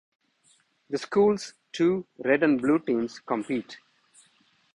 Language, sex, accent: English, male, India and South Asia (India, Pakistan, Sri Lanka)